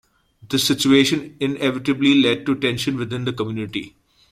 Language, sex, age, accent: English, male, 40-49, United States English